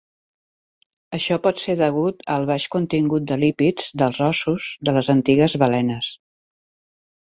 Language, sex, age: Catalan, female, 50-59